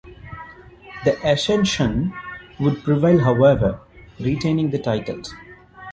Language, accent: English, India and South Asia (India, Pakistan, Sri Lanka)